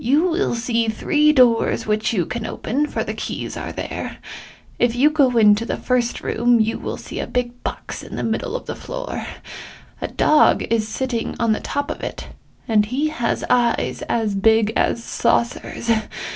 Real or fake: real